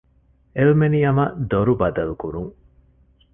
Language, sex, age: Divehi, male, 30-39